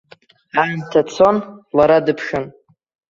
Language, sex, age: Abkhazian, male, under 19